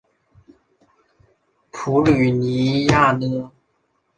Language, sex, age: Chinese, male, under 19